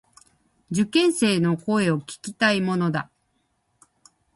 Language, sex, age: Japanese, female, 50-59